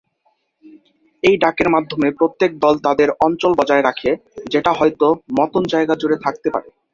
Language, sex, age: Bengali, male, 19-29